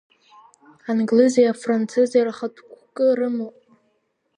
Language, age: Abkhazian, under 19